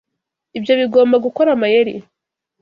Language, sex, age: Kinyarwanda, female, 19-29